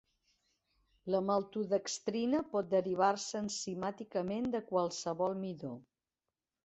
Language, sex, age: Catalan, female, 50-59